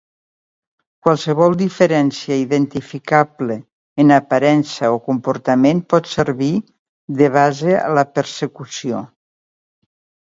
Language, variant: Catalan, Septentrional